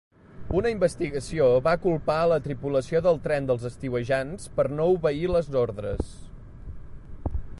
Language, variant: Catalan, Central